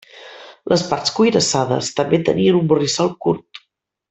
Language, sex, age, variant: Catalan, female, 40-49, Central